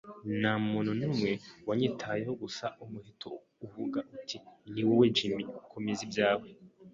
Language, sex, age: Kinyarwanda, male, 19-29